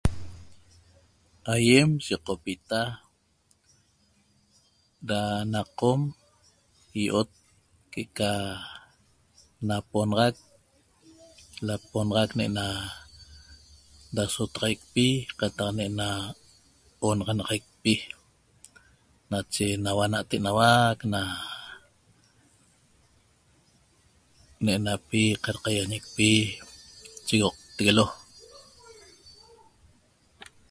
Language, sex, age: Toba, female, 50-59